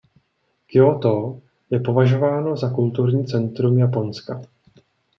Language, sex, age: Czech, male, 40-49